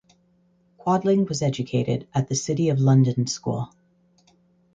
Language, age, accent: English, 40-49, United States English